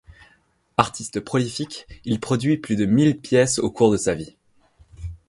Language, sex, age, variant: French, male, under 19, Français de métropole